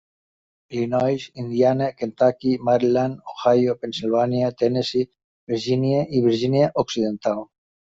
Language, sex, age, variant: Catalan, male, 50-59, Nord-Occidental